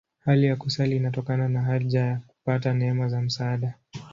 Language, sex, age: Swahili, male, 19-29